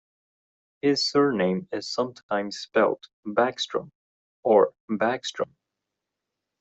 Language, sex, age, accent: English, male, under 19, India and South Asia (India, Pakistan, Sri Lanka)